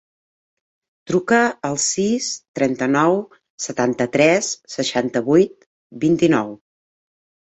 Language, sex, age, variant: Catalan, female, 50-59, Central